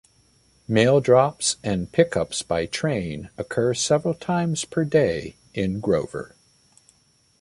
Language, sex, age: English, male, 60-69